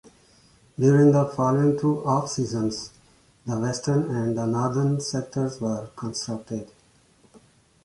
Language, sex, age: English, male, 40-49